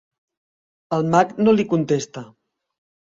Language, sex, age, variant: Catalan, male, 40-49, Central